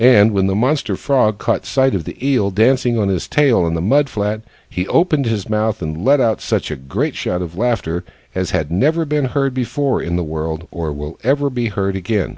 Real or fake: real